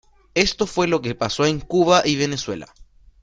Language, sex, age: Spanish, male, 19-29